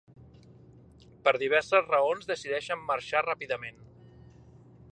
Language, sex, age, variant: Catalan, male, 40-49, Central